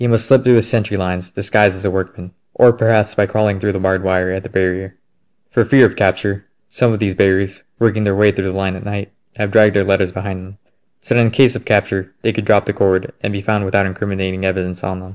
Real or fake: real